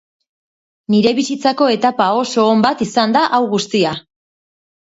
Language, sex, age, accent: Basque, female, 40-49, Mendebalekoa (Araba, Bizkaia, Gipuzkoako mendebaleko herri batzuk)